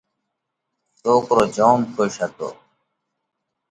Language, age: Parkari Koli, 30-39